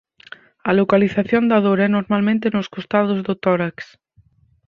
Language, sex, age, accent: Galician, female, 30-39, Oriental (común en zona oriental)